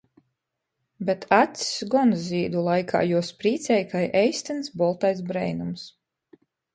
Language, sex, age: Latgalian, female, 30-39